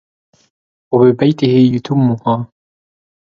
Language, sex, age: Arabic, male, 19-29